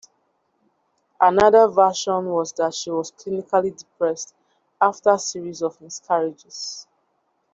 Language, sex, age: English, female, 30-39